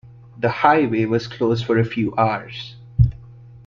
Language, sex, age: English, male, 19-29